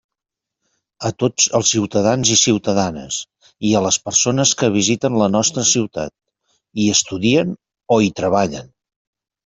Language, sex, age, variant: Catalan, male, 50-59, Central